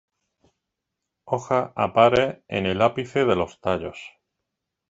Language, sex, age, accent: Spanish, male, 40-49, España: Sur peninsular (Andalucia, Extremadura, Murcia)